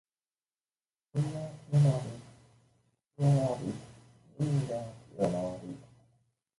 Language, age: Hungarian, 19-29